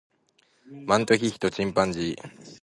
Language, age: Japanese, 19-29